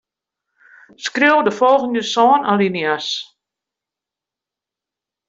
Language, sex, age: Western Frisian, female, 60-69